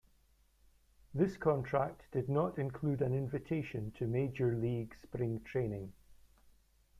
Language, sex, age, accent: English, male, 40-49, Scottish English